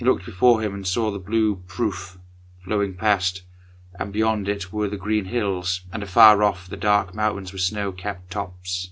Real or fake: real